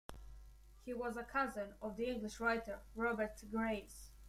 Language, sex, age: English, female, under 19